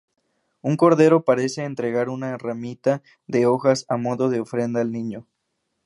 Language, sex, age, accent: Spanish, male, 19-29, México